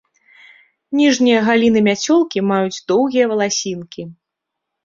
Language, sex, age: Belarusian, female, 30-39